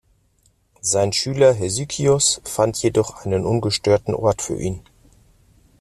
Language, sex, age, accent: German, male, 40-49, Deutschland Deutsch